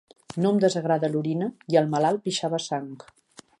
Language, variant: Catalan, Central